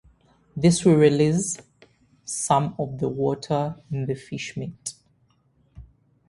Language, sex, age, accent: English, female, 30-39, England English